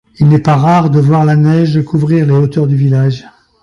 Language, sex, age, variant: French, male, 70-79, Français de métropole